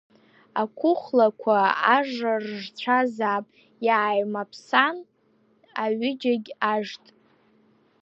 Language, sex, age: Abkhazian, female, under 19